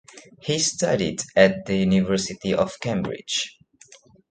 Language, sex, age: English, male, 19-29